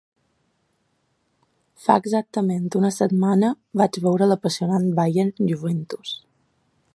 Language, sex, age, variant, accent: Catalan, female, 19-29, Balear, mallorquí